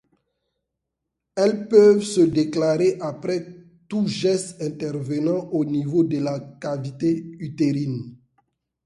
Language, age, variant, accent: French, 30-39, Français d'Afrique subsaharienne et des îles africaines, Français de Côte d’Ivoire